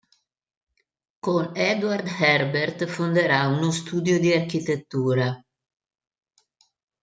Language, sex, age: Italian, female, 60-69